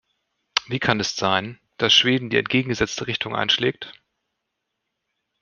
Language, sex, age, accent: German, male, 40-49, Deutschland Deutsch